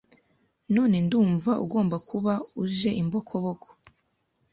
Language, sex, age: Kinyarwanda, female, 19-29